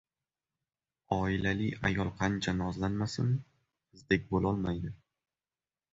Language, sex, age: Uzbek, male, 19-29